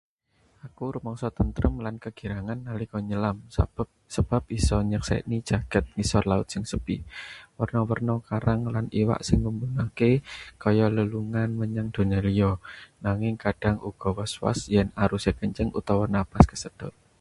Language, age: Javanese, 30-39